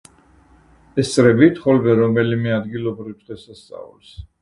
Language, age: Georgian, 60-69